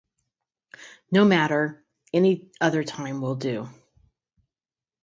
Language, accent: English, United States English